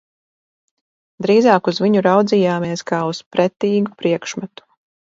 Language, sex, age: Latvian, female, 40-49